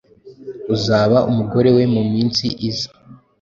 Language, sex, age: Kinyarwanda, male, 19-29